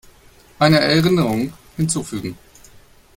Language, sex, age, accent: German, male, 40-49, Deutschland Deutsch